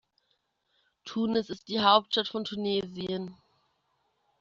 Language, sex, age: German, female, 19-29